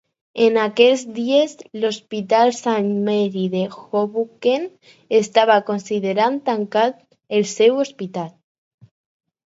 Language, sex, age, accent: Catalan, female, under 19, aprenent (recent, des del castellà)